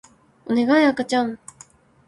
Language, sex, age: Japanese, female, 19-29